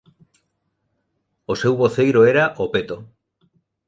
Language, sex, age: Galician, male, 40-49